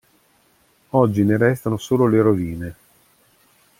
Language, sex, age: Italian, male, 50-59